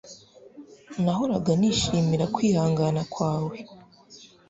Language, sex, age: Kinyarwanda, female, under 19